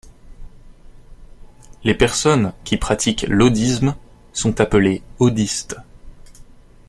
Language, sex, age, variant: French, male, 19-29, Français de métropole